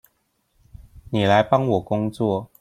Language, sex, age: Chinese, male, 40-49